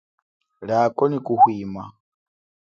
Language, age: Chokwe, 19-29